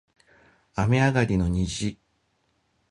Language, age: Japanese, 50-59